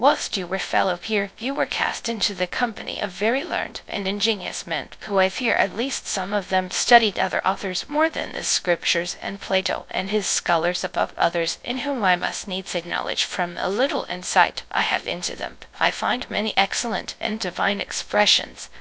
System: TTS, GradTTS